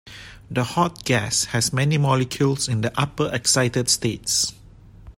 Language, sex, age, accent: English, male, 40-49, Malaysian English